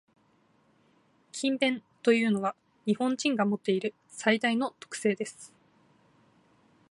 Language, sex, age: Japanese, female, 19-29